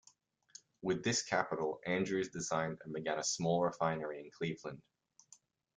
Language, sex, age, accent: English, male, under 19, Australian English